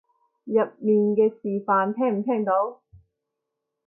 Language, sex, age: Cantonese, female, 19-29